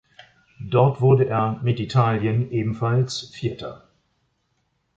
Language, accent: German, Deutschland Deutsch